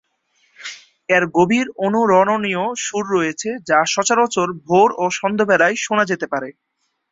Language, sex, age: Bengali, male, 19-29